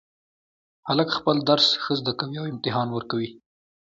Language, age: Pashto, 19-29